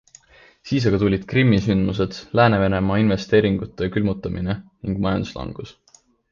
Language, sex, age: Estonian, male, 19-29